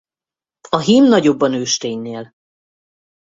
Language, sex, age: Hungarian, female, 50-59